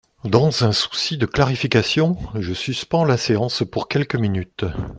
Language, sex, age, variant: French, male, 60-69, Français de métropole